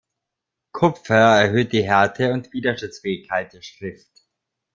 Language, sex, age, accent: German, male, 30-39, Österreichisches Deutsch